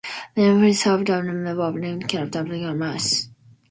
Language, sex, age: English, female, 19-29